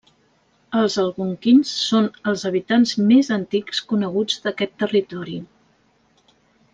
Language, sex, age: Catalan, female, 40-49